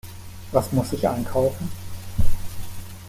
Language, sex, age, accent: German, male, 50-59, Deutschland Deutsch